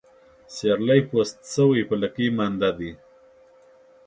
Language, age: Pashto, 30-39